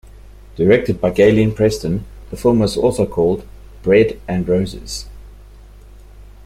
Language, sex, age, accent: English, male, 30-39, Southern African (South Africa, Zimbabwe, Namibia)